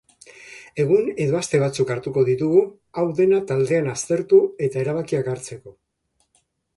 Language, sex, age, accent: Basque, male, 50-59, Mendebalekoa (Araba, Bizkaia, Gipuzkoako mendebaleko herri batzuk)